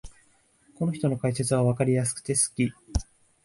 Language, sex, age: Japanese, male, 19-29